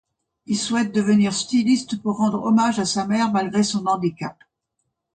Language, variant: French, Français de métropole